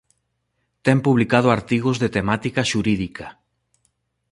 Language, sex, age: Galician, male, 40-49